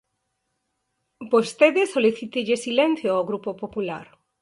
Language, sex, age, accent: Galician, female, 50-59, Normativo (estándar)